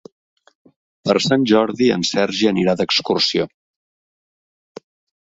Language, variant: Catalan, Central